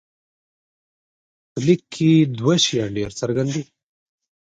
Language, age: Pashto, 30-39